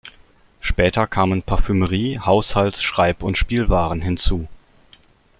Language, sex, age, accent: German, male, 19-29, Deutschland Deutsch